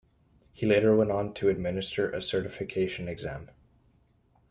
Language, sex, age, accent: English, male, 19-29, Canadian English